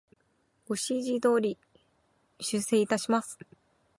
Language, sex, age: Japanese, female, 30-39